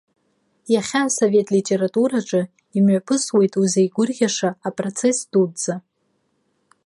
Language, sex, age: Abkhazian, female, 19-29